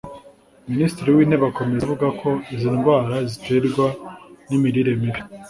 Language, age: Kinyarwanda, 30-39